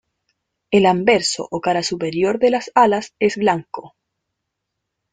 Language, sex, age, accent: Spanish, female, 19-29, Chileno: Chile, Cuyo